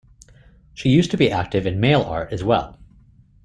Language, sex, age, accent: English, male, 40-49, United States English